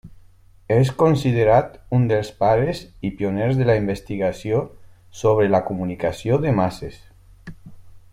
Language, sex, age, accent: Catalan, male, 40-49, valencià